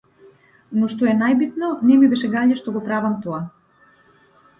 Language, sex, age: Macedonian, female, 40-49